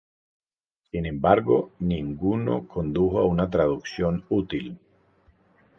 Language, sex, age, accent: Spanish, male, 40-49, Andino-Pacífico: Colombia, Perú, Ecuador, oeste de Bolivia y Venezuela andina